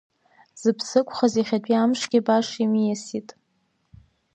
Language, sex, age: Abkhazian, female, 19-29